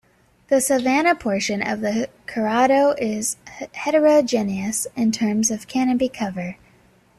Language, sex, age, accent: English, female, 19-29, United States English